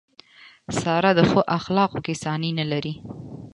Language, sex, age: Pashto, female, 19-29